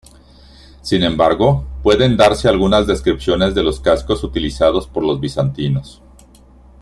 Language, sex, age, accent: Spanish, male, 50-59, México